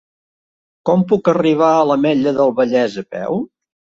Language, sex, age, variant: Catalan, male, 60-69, Central